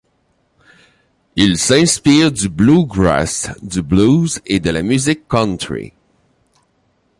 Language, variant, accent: French, Français d'Amérique du Nord, Français du Canada